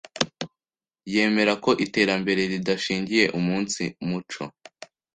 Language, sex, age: Kinyarwanda, male, under 19